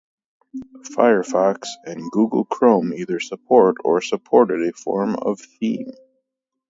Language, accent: English, United States English